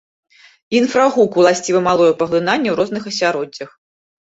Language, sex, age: Belarusian, female, 40-49